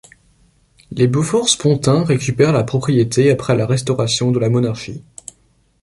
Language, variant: French, Français de métropole